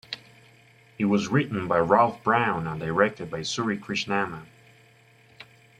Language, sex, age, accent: English, male, 19-29, United States English